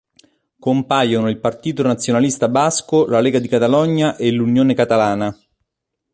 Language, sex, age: Italian, male, 40-49